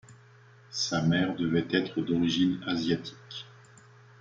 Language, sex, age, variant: French, male, 40-49, Français de métropole